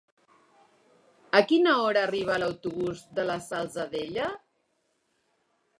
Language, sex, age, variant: Catalan, female, 50-59, Central